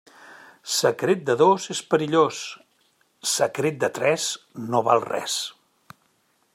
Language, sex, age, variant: Catalan, male, 50-59, Central